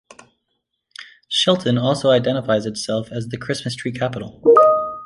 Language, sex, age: English, male, 19-29